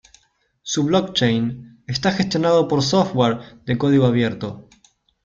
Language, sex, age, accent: Spanish, male, 19-29, Rioplatense: Argentina, Uruguay, este de Bolivia, Paraguay